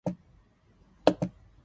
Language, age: English, under 19